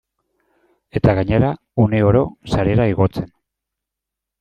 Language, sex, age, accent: Basque, male, 40-49, Mendebalekoa (Araba, Bizkaia, Gipuzkoako mendebaleko herri batzuk)